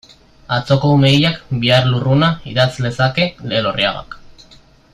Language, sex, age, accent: Basque, male, 19-29, Mendebalekoa (Araba, Bizkaia, Gipuzkoako mendebaleko herri batzuk)